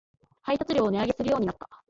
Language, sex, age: Japanese, female, under 19